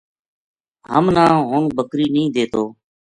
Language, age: Gujari, 40-49